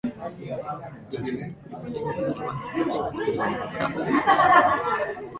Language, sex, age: Japanese, male, 19-29